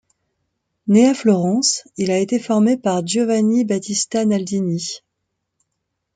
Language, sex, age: French, female, 40-49